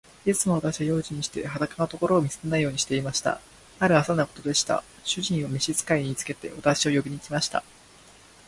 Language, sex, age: Japanese, male, 19-29